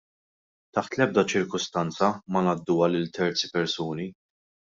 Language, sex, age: Maltese, male, 19-29